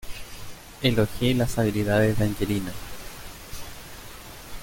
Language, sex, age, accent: Spanish, male, 30-39, Chileno: Chile, Cuyo